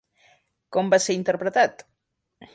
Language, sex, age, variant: Catalan, female, 50-59, Central